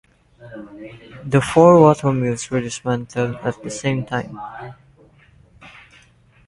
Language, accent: English, Filipino